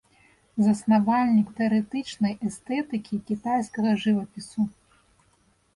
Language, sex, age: Belarusian, female, 30-39